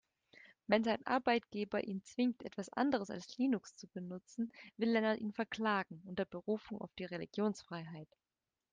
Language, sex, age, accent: German, female, 30-39, Deutschland Deutsch